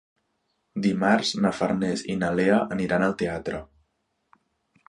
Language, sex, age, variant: Catalan, male, 19-29, Central